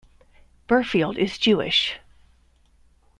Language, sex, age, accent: English, female, 50-59, United States English